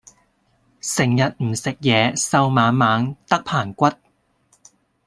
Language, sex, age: Cantonese, female, 30-39